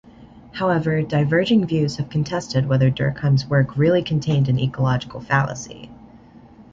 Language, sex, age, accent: English, male, under 19, United States English